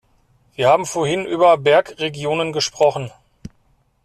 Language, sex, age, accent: German, male, 40-49, Deutschland Deutsch